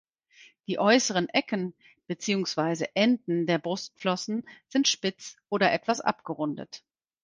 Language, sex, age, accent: German, female, 50-59, Deutschland Deutsch